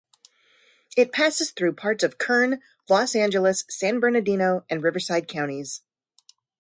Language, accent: English, United States English